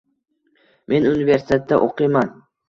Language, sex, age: Uzbek, male, under 19